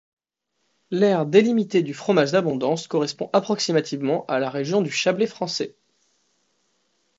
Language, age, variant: French, 19-29, Français de métropole